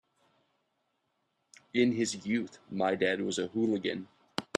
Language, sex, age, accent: English, male, 30-39, United States English